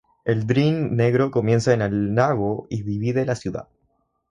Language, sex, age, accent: Spanish, male, under 19, Andino-Pacífico: Colombia, Perú, Ecuador, oeste de Bolivia y Venezuela andina